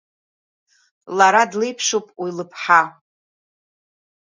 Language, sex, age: Abkhazian, female, 30-39